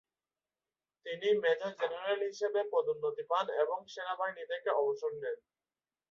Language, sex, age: Bengali, male, 19-29